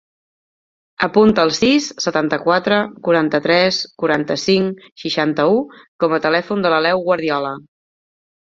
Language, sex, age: Catalan, female, 30-39